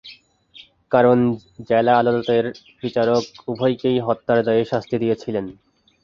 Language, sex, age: Bengali, male, under 19